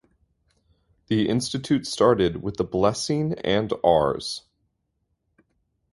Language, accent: English, United States English